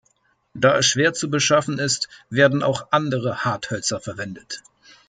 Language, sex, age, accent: German, male, 30-39, Deutschland Deutsch